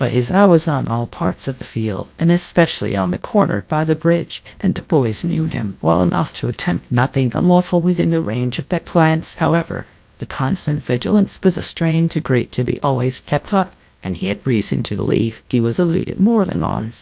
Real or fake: fake